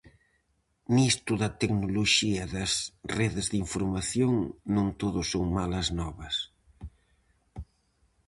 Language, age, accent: Galician, 50-59, Central (gheada)